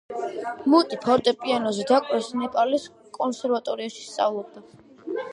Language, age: Georgian, under 19